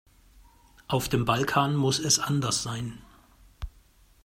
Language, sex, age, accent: German, male, 40-49, Deutschland Deutsch